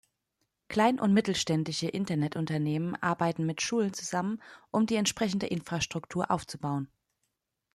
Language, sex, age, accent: German, female, 30-39, Deutschland Deutsch